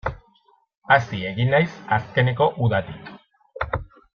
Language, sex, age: Basque, male, 30-39